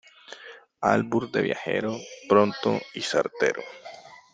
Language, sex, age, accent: Spanish, male, 19-29, Andino-Pacífico: Colombia, Perú, Ecuador, oeste de Bolivia y Venezuela andina